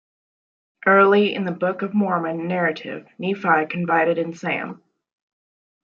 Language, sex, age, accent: English, female, 19-29, United States English